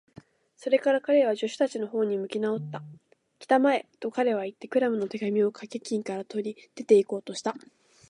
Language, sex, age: Japanese, female, 19-29